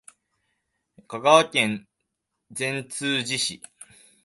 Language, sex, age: Japanese, male, under 19